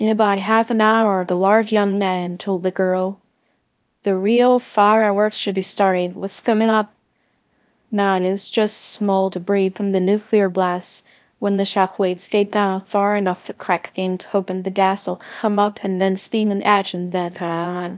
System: TTS, VITS